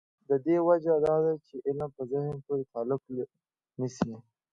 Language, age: Pashto, under 19